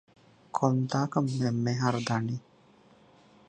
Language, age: Divehi, 40-49